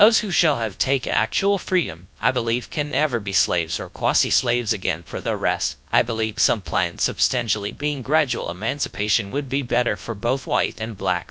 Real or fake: fake